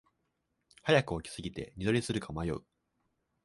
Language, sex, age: Japanese, male, 19-29